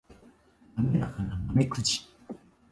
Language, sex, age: Japanese, male, 50-59